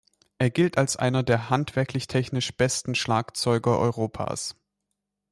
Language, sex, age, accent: German, male, 19-29, Deutschland Deutsch